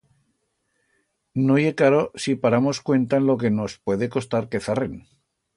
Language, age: Aragonese, 60-69